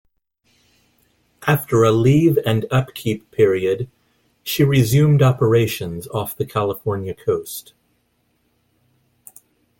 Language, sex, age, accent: English, male, 40-49, United States English